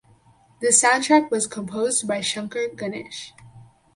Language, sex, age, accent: English, female, under 19, United States English